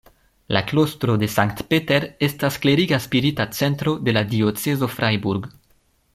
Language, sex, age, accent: Esperanto, male, 19-29, Internacia